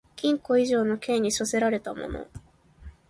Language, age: Japanese, 19-29